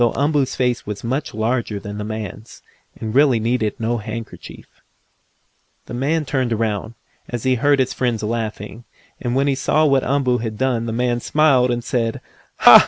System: none